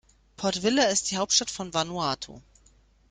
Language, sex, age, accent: German, female, 19-29, Deutschland Deutsch